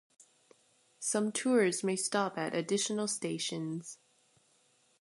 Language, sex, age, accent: English, female, under 19, United States English